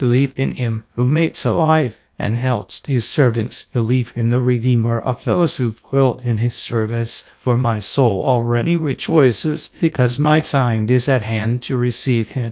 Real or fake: fake